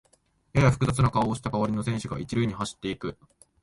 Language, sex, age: Japanese, male, 19-29